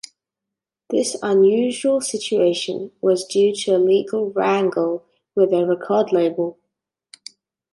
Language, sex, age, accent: English, female, under 19, Australian English